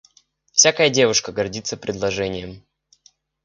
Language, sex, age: Russian, male, 19-29